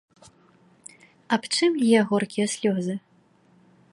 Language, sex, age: Belarusian, female, 19-29